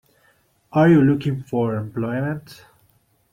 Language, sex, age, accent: English, male, 19-29, United States English